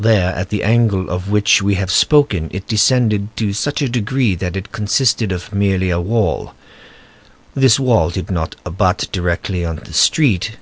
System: none